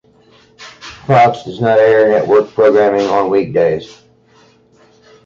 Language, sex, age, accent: English, male, 50-59, United States English